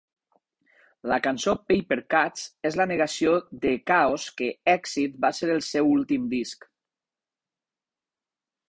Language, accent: Catalan, valencià